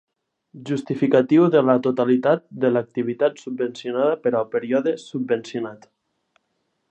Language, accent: Catalan, Lleida